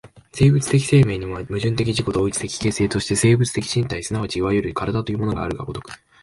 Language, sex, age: Japanese, male, under 19